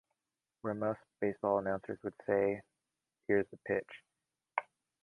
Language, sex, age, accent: English, male, 30-39, United States English